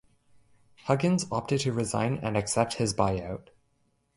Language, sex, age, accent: English, male, under 19, Canadian English